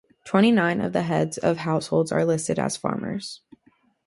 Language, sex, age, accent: English, female, under 19, United States English